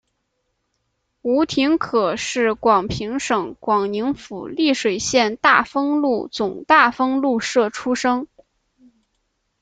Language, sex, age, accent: Chinese, female, 19-29, 出生地：河南省